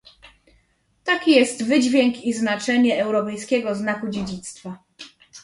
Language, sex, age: Polish, female, 19-29